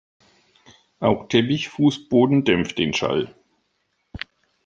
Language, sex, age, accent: German, male, 40-49, Deutschland Deutsch